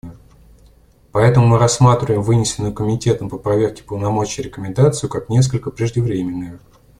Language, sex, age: Russian, male, 30-39